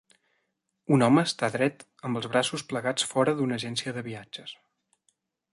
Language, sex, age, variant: Catalan, male, 19-29, Central